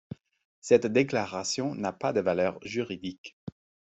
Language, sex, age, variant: French, male, 19-29, Français de métropole